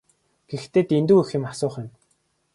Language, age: Mongolian, 19-29